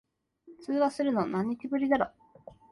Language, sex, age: Japanese, female, 19-29